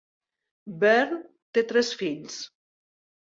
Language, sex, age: Catalan, female, 60-69